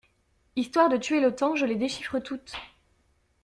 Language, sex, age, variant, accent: French, female, 30-39, Français d'Amérique du Nord, Français du Canada